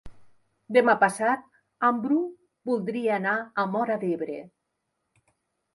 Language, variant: Catalan, Central